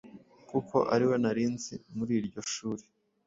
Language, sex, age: Kinyarwanda, male, 19-29